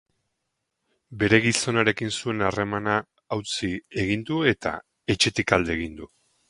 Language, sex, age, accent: Basque, male, 40-49, Mendebalekoa (Araba, Bizkaia, Gipuzkoako mendebaleko herri batzuk)